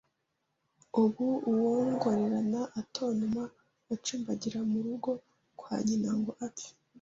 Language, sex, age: Kinyarwanda, female, 30-39